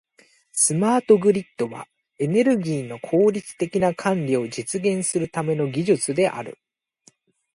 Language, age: Japanese, 19-29